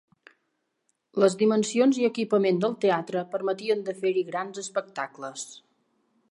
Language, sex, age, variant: Catalan, female, 40-49, Central